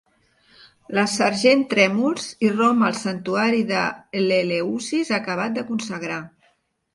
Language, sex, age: Catalan, female, 60-69